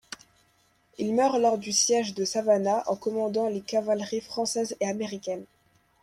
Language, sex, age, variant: French, female, under 19, Français de métropole